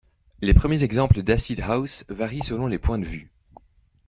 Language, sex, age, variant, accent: French, male, 19-29, Français d'Europe, Français de Belgique